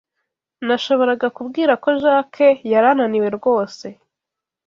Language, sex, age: Kinyarwanda, female, 19-29